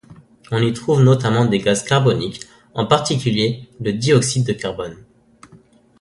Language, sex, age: French, male, under 19